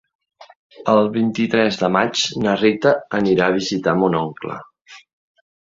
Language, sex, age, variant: Catalan, male, 30-39, Central